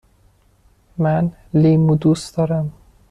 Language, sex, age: Persian, male, 19-29